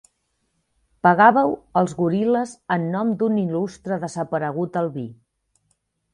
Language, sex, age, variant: Catalan, female, 40-49, Central